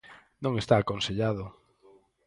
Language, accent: Galician, Normativo (estándar)